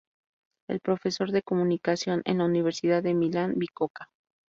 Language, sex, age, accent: Spanish, female, 30-39, México